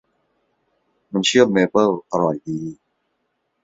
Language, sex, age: Thai, male, 30-39